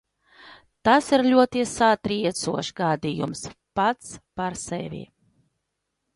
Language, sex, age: Latvian, female, 40-49